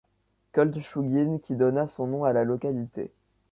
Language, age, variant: French, under 19, Français de métropole